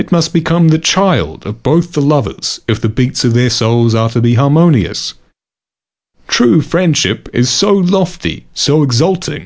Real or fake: real